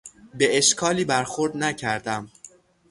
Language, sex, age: Persian, male, 19-29